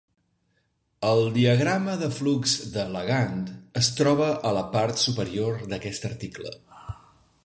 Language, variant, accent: Catalan, Central, central